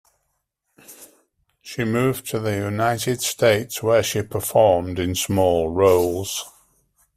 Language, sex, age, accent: English, male, 70-79, England English